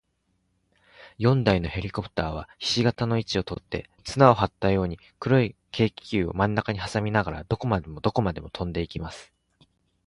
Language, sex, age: Japanese, male, 40-49